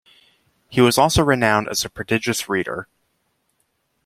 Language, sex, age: English, male, under 19